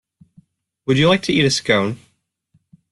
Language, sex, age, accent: English, male, 19-29, United States English